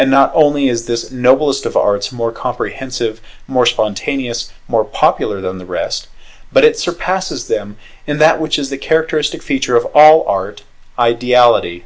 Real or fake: real